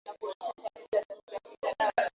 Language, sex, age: Swahili, female, 19-29